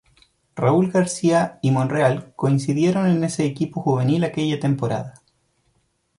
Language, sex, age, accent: Spanish, male, 30-39, Chileno: Chile, Cuyo